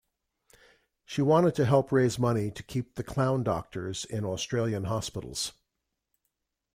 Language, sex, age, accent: English, male, 70-79, United States English